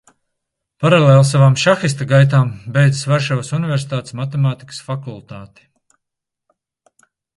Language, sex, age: Latvian, male, 40-49